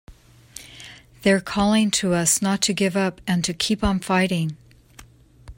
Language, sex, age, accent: English, female, 60-69, United States English